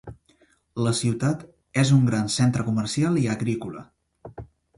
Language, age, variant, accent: Catalan, under 19, Central, central